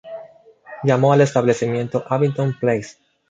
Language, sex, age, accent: Spanish, male, 19-29, Caribe: Cuba, Venezuela, Puerto Rico, República Dominicana, Panamá, Colombia caribeña, México caribeño, Costa del golfo de México